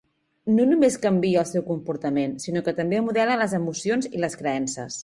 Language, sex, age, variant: Catalan, female, 40-49, Central